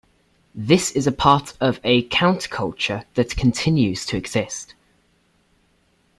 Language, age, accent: English, under 19, England English